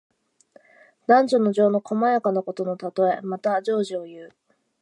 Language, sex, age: Japanese, female, under 19